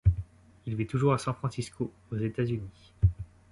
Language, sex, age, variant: French, male, 19-29, Français de métropole